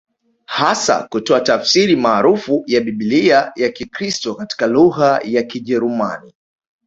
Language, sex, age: Swahili, male, 19-29